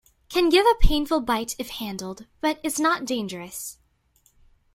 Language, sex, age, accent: English, female, under 19, United States English